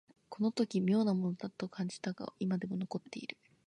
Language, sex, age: Japanese, female, under 19